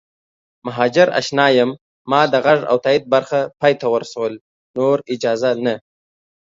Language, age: Pashto, 19-29